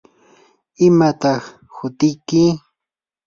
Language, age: Yanahuanca Pasco Quechua, 19-29